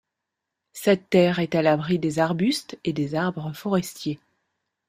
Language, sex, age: French, female, 30-39